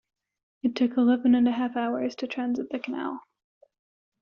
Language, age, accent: English, 19-29, United States English